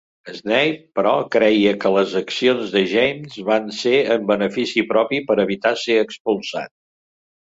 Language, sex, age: Catalan, male, 70-79